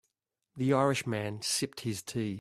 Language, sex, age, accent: English, male, 50-59, Australian English